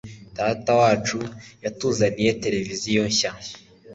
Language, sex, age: Kinyarwanda, male, 19-29